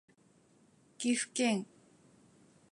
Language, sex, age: Japanese, female, 19-29